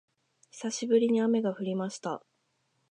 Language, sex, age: Japanese, female, 19-29